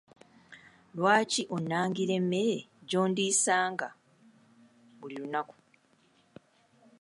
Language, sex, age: Ganda, female, 30-39